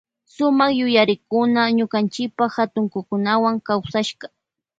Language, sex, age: Loja Highland Quichua, female, 19-29